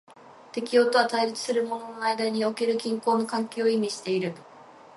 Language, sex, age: Japanese, female, 19-29